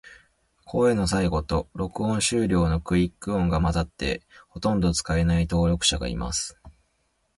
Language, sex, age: Japanese, male, 19-29